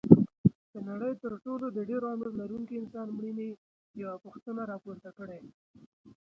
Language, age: Pashto, 19-29